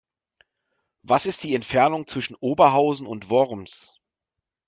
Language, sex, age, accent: German, male, 40-49, Deutschland Deutsch